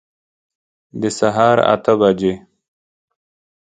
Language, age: Pashto, 30-39